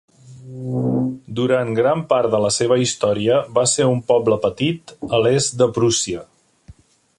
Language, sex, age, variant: Catalan, male, 50-59, Central